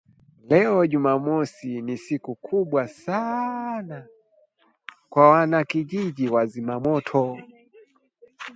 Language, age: Swahili, 19-29